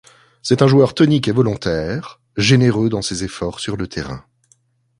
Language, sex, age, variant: French, male, 40-49, Français de métropole